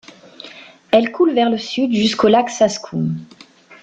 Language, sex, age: French, female, 40-49